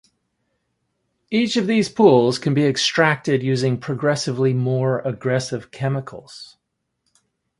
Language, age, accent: English, 40-49, United States English